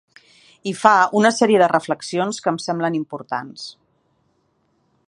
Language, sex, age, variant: Catalan, female, 40-49, Central